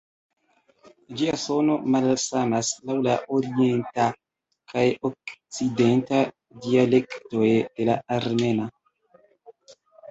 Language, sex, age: Esperanto, male, 19-29